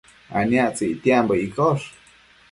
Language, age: Matsés, 19-29